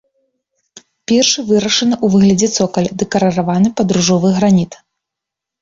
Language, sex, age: Belarusian, female, 30-39